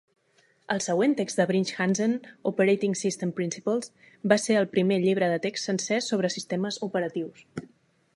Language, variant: Catalan, Nord-Occidental